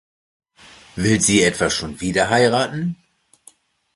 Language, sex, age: German, male, 40-49